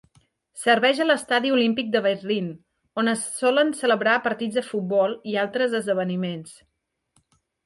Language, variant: Catalan, Nord-Occidental